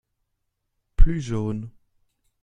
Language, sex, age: French, male, 30-39